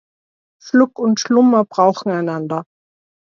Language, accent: German, Österreichisches Deutsch